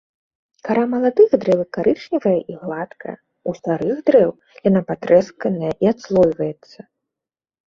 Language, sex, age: Belarusian, female, 19-29